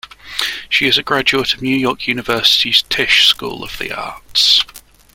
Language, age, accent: English, 19-29, England English